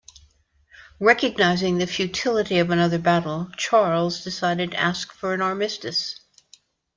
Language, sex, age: English, female, 70-79